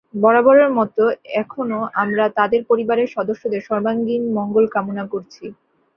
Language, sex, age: Bengali, female, 19-29